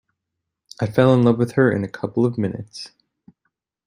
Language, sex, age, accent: English, male, 30-39, United States English